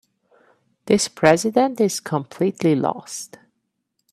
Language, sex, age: English, female, 30-39